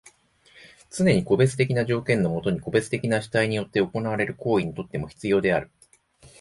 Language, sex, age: Japanese, male, 40-49